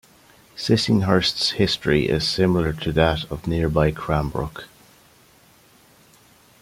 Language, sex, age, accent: English, male, 30-39, Irish English